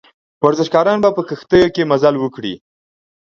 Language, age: Pashto, 30-39